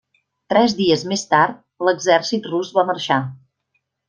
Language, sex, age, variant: Catalan, female, 40-49, Central